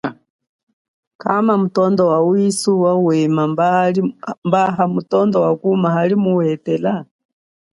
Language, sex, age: Chokwe, female, 40-49